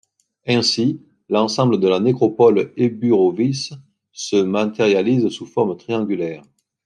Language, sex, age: French, male, 40-49